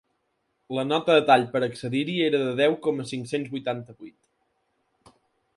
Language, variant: Catalan, Central